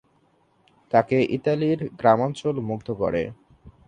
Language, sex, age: Bengali, male, 19-29